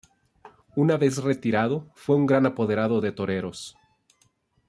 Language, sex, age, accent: Spanish, male, 40-49, México